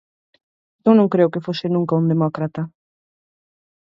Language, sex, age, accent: Galician, female, 30-39, Central (gheada)